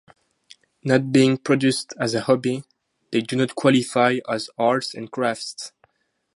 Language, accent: English, French